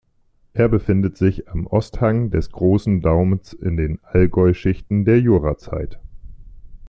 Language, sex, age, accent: German, male, 40-49, Deutschland Deutsch